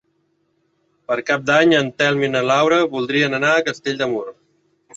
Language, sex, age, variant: Catalan, male, 30-39, Central